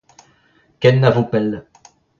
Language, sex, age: Breton, male, 30-39